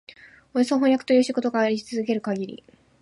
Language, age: Japanese, 19-29